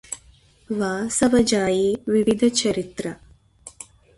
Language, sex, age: Telugu, female, 30-39